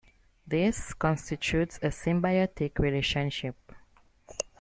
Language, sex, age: English, female, 19-29